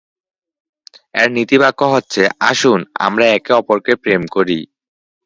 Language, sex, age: Bengali, male, 19-29